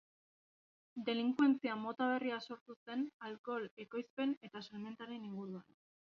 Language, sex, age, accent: Basque, female, 19-29, Erdialdekoa edo Nafarra (Gipuzkoa, Nafarroa)